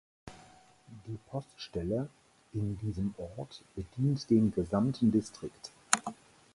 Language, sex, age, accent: German, male, 60-69, Deutschland Deutsch